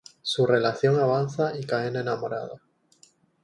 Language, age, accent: Spanish, 19-29, España: Islas Canarias